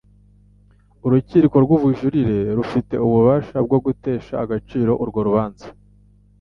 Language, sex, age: Kinyarwanda, male, 19-29